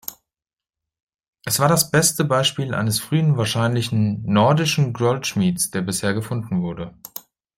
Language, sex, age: German, male, 19-29